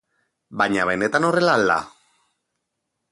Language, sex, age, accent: Basque, male, 30-39, Erdialdekoa edo Nafarra (Gipuzkoa, Nafarroa)